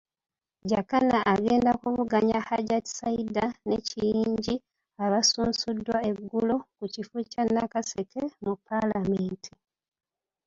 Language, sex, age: Ganda, female, 30-39